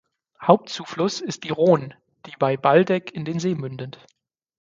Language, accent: German, Deutschland Deutsch